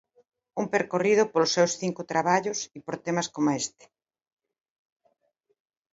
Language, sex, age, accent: Galician, female, 50-59, Normativo (estándar)